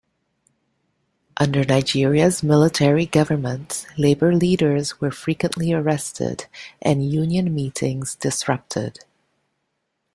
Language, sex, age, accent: English, female, 50-59, Canadian English